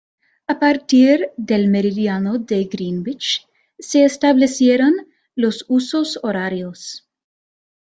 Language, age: Spanish, 19-29